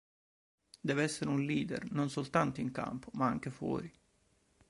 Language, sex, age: Italian, male, 30-39